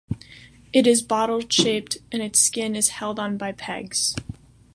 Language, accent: English, United States English